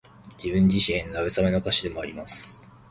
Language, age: Japanese, 19-29